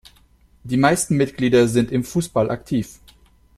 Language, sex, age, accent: German, male, 19-29, Deutschland Deutsch